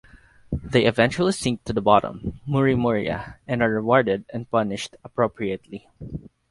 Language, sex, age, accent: English, male, 19-29, Filipino